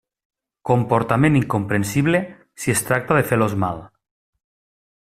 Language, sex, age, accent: Catalan, male, 40-49, valencià